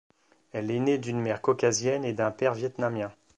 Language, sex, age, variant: French, male, 50-59, Français de métropole